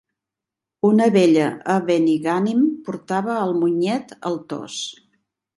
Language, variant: Catalan, Central